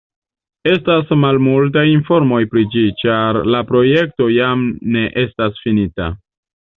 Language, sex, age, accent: Esperanto, male, 19-29, Internacia